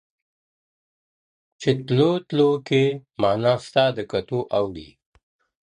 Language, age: Pashto, 50-59